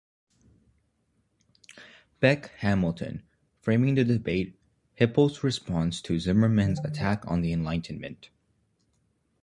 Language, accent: English, Canadian English